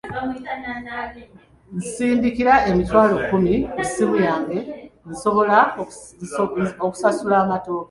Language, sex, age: Ganda, male, 19-29